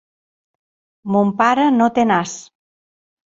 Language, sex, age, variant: Catalan, female, 50-59, Central